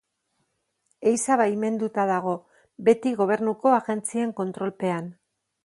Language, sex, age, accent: Basque, female, 50-59, Mendebalekoa (Araba, Bizkaia, Gipuzkoako mendebaleko herri batzuk)